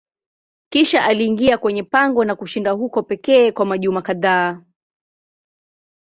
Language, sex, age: Swahili, female, 19-29